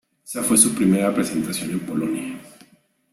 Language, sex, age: Spanish, male, 40-49